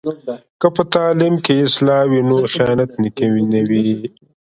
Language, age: Pashto, 19-29